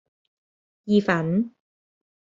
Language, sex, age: Cantonese, female, 30-39